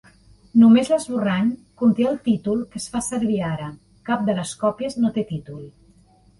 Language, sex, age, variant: Catalan, female, 40-49, Central